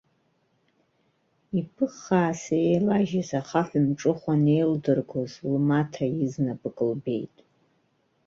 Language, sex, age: Abkhazian, female, 40-49